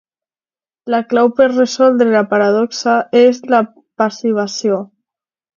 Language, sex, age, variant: Catalan, female, under 19, Alacantí